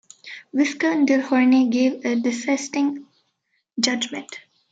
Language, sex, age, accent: English, female, under 19, India and South Asia (India, Pakistan, Sri Lanka)